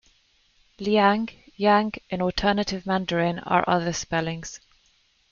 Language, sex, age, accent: English, female, 30-39, England English